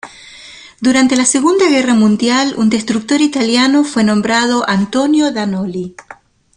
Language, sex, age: Spanish, female, 50-59